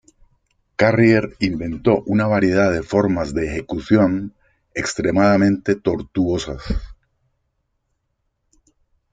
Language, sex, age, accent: Spanish, male, 60-69, América central